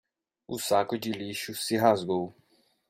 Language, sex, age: Portuguese, male, 19-29